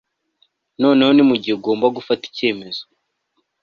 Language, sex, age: Kinyarwanda, male, under 19